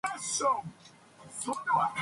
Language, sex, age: English, female, 19-29